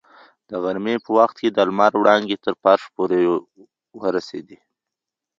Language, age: Pashto, 19-29